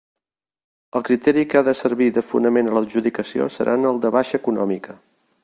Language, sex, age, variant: Catalan, male, 50-59, Central